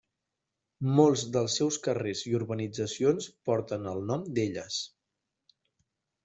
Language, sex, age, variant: Catalan, male, 19-29, Central